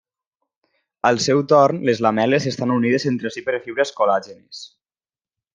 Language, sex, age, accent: Catalan, male, 19-29, valencià